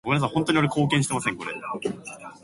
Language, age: English, under 19